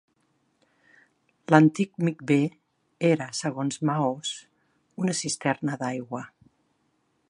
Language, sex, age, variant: Catalan, female, 60-69, Central